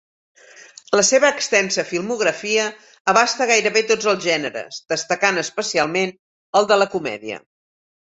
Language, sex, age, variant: Catalan, female, 60-69, Central